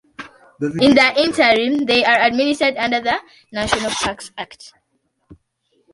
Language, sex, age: English, male, 19-29